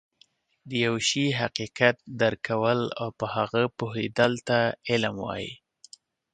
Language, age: Pashto, 30-39